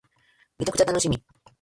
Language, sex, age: Japanese, female, 40-49